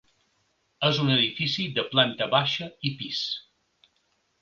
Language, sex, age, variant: Catalan, male, 60-69, Balear